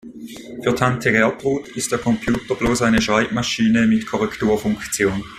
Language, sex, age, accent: German, male, 30-39, Schweizerdeutsch